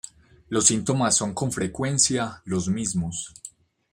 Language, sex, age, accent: Spanish, male, 19-29, Caribe: Cuba, Venezuela, Puerto Rico, República Dominicana, Panamá, Colombia caribeña, México caribeño, Costa del golfo de México